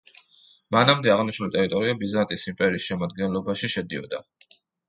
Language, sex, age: Georgian, male, 30-39